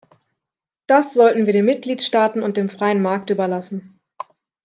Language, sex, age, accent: German, female, 19-29, Deutschland Deutsch